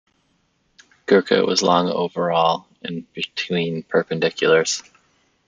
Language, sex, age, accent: English, male, 30-39, United States English